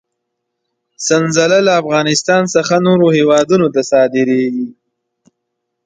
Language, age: Pashto, 19-29